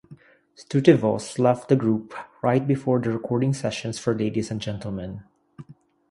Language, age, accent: English, 30-39, Filipino